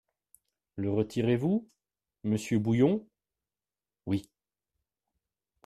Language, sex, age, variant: French, male, 40-49, Français de métropole